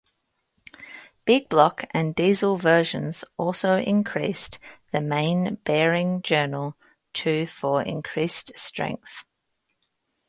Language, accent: English, Australian English